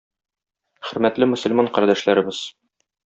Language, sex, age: Tatar, male, 30-39